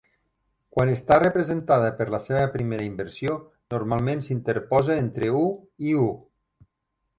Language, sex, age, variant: Catalan, male, 30-39, Nord-Occidental